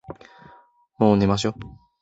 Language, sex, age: Japanese, male, 19-29